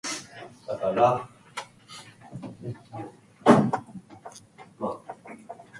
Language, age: English, 19-29